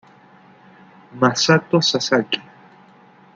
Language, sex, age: Spanish, male, 40-49